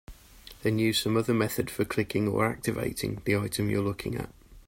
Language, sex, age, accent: English, male, 30-39, England English